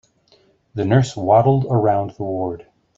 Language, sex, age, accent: English, male, 30-39, United States English